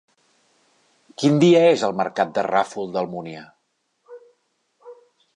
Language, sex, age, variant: Catalan, male, 40-49, Central